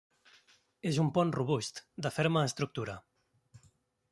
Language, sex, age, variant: Catalan, male, 30-39, Central